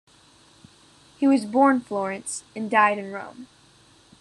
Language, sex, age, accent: English, female, under 19, United States English